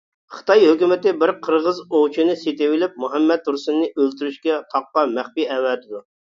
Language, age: Uyghur, 40-49